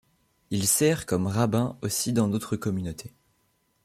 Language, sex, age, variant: French, male, under 19, Français de métropole